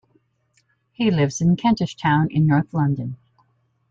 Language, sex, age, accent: English, female, 60-69, United States English